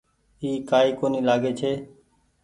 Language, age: Goaria, 19-29